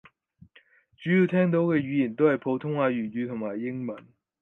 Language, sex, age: Cantonese, male, under 19